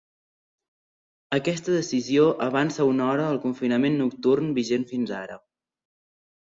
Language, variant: Catalan, Central